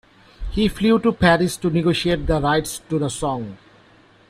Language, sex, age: English, male, 40-49